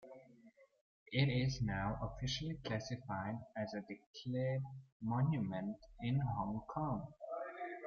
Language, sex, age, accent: English, male, 19-29, Southern African (South Africa, Zimbabwe, Namibia)